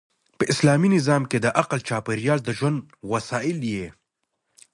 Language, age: Pashto, 19-29